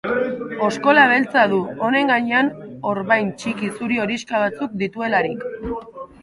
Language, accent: Basque, Erdialdekoa edo Nafarra (Gipuzkoa, Nafarroa)